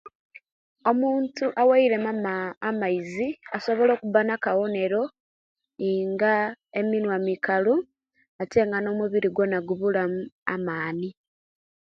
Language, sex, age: Kenyi, female, 19-29